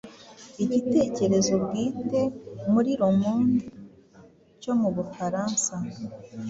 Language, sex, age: Kinyarwanda, female, 40-49